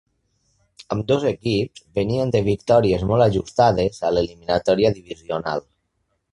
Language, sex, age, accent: Catalan, male, 50-59, valencià